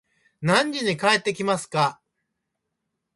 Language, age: Japanese, 70-79